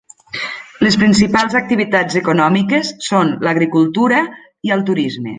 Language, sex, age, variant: Catalan, female, 40-49, Nord-Occidental